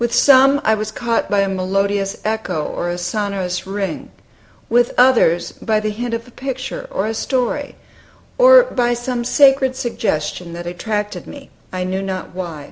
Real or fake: real